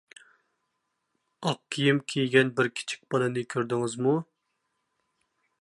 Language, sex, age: Uyghur, male, 19-29